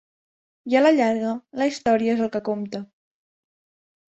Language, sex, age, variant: Catalan, female, under 19, Central